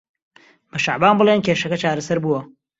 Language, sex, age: Central Kurdish, male, 19-29